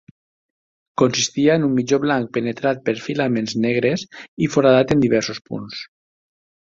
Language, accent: Catalan, valencià